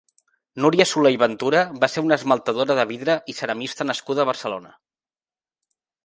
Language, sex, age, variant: Catalan, male, 30-39, Central